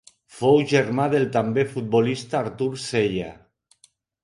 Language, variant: Catalan, Nord-Occidental